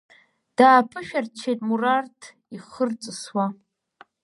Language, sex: Abkhazian, female